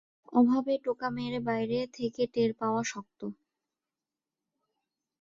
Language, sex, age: Bengali, female, 19-29